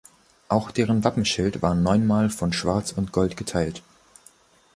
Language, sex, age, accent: German, male, under 19, Deutschland Deutsch